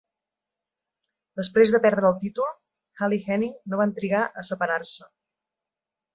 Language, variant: Catalan, Central